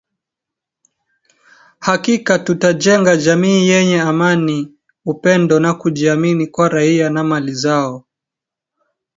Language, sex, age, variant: Swahili, male, 19-29, Kiswahili cha Bara ya Kenya